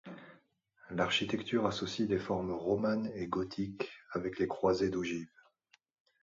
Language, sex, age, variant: French, male, 30-39, Français de métropole